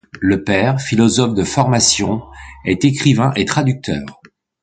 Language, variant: French, Français de métropole